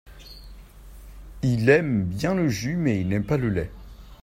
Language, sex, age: French, male, under 19